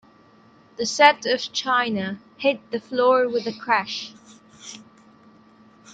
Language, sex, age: English, female, under 19